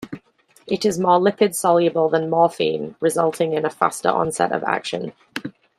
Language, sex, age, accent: English, female, 30-39, England English